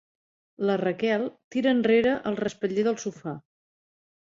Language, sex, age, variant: Catalan, female, 40-49, Central